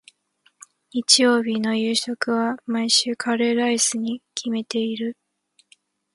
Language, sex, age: Japanese, female, 19-29